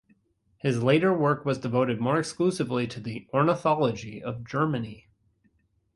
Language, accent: English, United States English